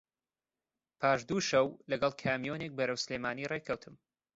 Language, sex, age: Central Kurdish, male, 19-29